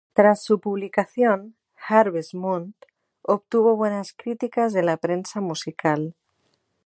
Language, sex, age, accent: Spanish, female, 30-39, España: Norte peninsular (Asturias, Castilla y León, Cantabria, País Vasco, Navarra, Aragón, La Rioja, Guadalajara, Cuenca)